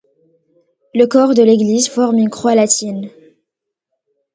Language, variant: French, Français du nord de l'Afrique